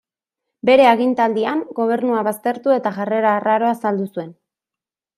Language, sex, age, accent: Basque, female, 30-39, Erdialdekoa edo Nafarra (Gipuzkoa, Nafarroa)